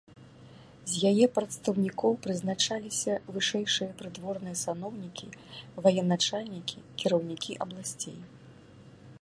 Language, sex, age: Belarusian, female, 60-69